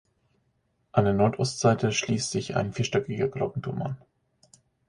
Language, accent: German, Deutschland Deutsch